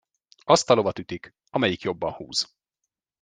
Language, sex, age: Hungarian, male, 30-39